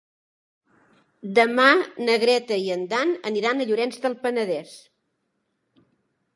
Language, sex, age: Catalan, female, 70-79